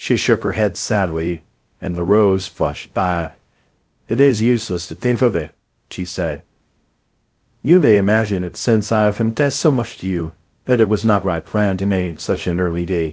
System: TTS, VITS